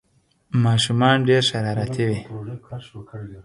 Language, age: Pashto, 30-39